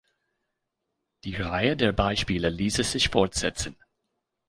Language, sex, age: German, male, 40-49